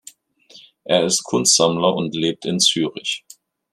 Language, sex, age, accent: German, male, 50-59, Deutschland Deutsch